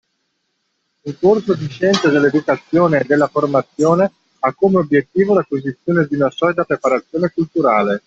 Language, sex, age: Italian, male, 50-59